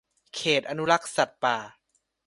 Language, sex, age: Thai, male, 19-29